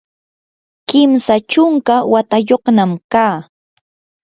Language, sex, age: Yanahuanca Pasco Quechua, female, 19-29